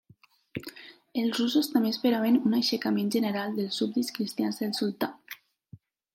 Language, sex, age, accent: Catalan, female, 19-29, valencià